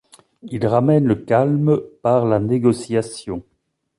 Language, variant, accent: French, Français d'Europe, Français de Belgique